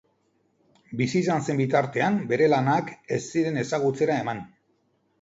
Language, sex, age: Basque, male, 50-59